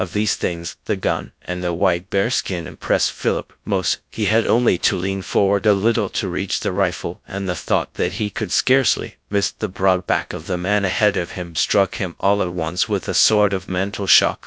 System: TTS, GradTTS